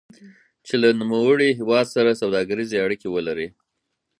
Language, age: Pashto, 40-49